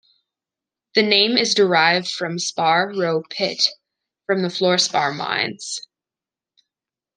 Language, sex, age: English, female, under 19